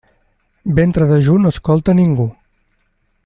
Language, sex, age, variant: Catalan, male, 19-29, Central